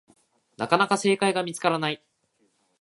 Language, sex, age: Japanese, male, 19-29